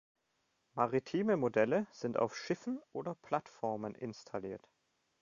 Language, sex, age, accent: German, male, 30-39, Deutschland Deutsch